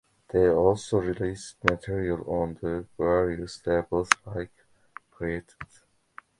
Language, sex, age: English, male, 19-29